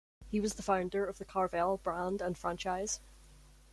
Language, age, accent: English, 19-29, Irish English